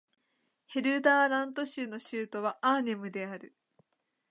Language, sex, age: Japanese, female, 19-29